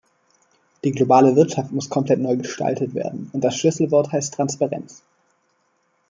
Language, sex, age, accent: German, male, 19-29, Deutschland Deutsch